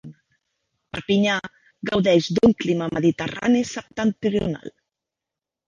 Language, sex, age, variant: Catalan, female, 40-49, Central